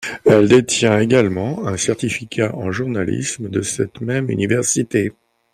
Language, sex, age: French, male, 50-59